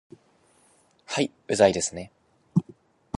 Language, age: Japanese, 19-29